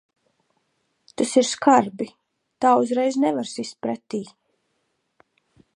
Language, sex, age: Latvian, female, 30-39